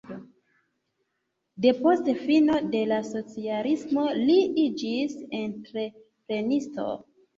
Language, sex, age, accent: Esperanto, female, 19-29, Internacia